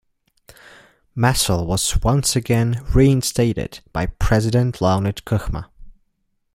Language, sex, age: English, male, 19-29